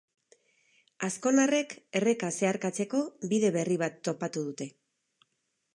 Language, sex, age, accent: Basque, female, 50-59, Erdialdekoa edo Nafarra (Gipuzkoa, Nafarroa)